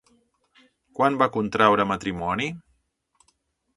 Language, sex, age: Catalan, male, 50-59